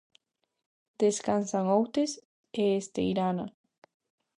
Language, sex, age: Galician, female, 19-29